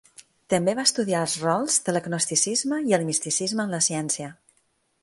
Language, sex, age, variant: Catalan, female, 40-49, Balear